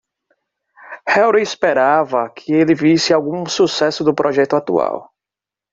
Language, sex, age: Portuguese, male, 30-39